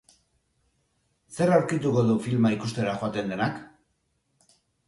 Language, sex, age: Basque, male, 40-49